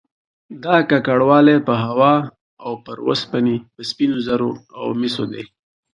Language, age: Pashto, 19-29